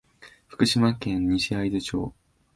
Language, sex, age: Japanese, male, 19-29